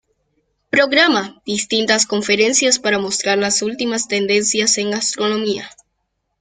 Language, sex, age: Spanish, male, under 19